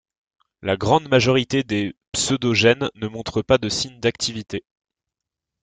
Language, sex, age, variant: French, male, 19-29, Français de métropole